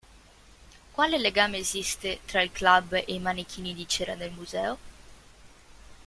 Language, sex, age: Italian, female, 19-29